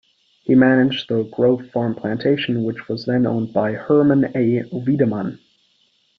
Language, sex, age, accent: English, male, under 19, United States English